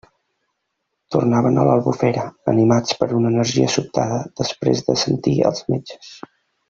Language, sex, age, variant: Catalan, male, 30-39, Central